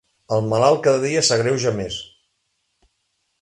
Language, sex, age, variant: Catalan, male, 50-59, Central